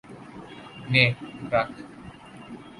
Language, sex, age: Bengali, male, 19-29